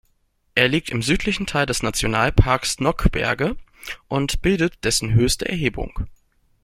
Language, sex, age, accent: German, male, 19-29, Deutschland Deutsch